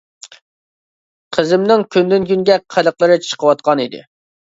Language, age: Uyghur, 19-29